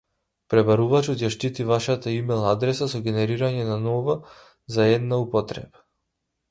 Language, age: Macedonian, 19-29